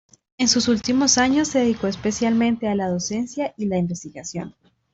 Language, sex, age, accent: Spanish, female, 19-29, Andino-Pacífico: Colombia, Perú, Ecuador, oeste de Bolivia y Venezuela andina